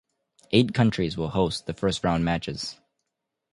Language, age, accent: English, 19-29, United States English